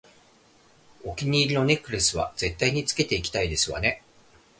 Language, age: Japanese, 40-49